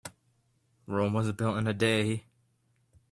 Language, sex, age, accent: English, male, 19-29, United States English